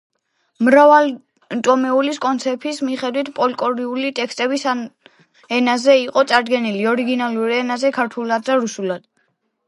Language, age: Georgian, under 19